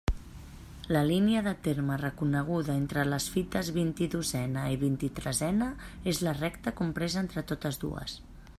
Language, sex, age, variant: Catalan, female, 40-49, Central